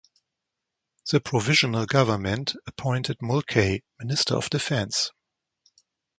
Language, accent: English, United States English